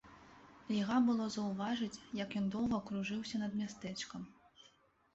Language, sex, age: Belarusian, female, 19-29